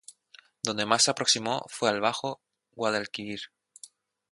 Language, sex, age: Spanish, male, 19-29